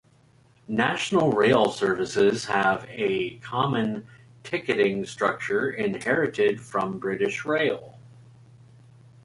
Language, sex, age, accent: English, male, 40-49, United States English